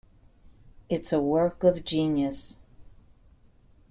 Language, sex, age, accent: English, female, 60-69, United States English